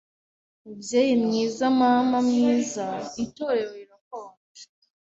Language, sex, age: Kinyarwanda, female, 19-29